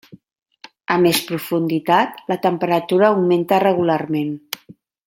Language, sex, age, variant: Catalan, female, 50-59, Central